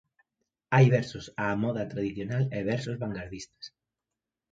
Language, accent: Galician, Central (gheada)